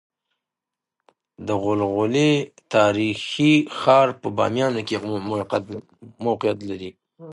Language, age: Pashto, 19-29